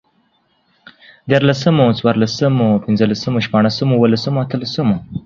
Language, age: Pashto, under 19